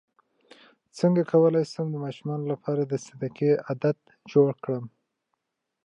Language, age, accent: Pashto, 19-29, کندهاری لهجه